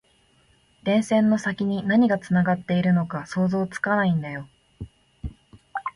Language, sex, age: Japanese, female, 19-29